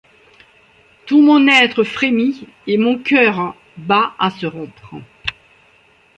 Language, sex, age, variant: French, female, 60-69, Français de métropole